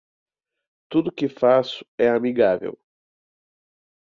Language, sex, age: Portuguese, male, 40-49